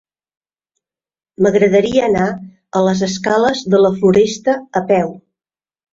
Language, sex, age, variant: Catalan, female, 40-49, Central